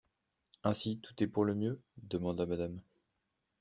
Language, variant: French, Français de métropole